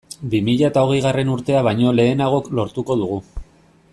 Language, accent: Basque, Erdialdekoa edo Nafarra (Gipuzkoa, Nafarroa)